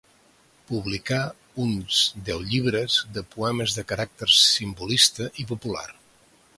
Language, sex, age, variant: Catalan, male, 60-69, Central